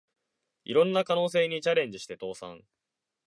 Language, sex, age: Japanese, male, 19-29